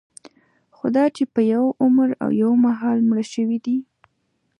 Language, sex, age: Pashto, female, 19-29